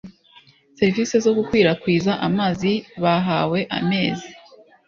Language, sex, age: Kinyarwanda, female, 19-29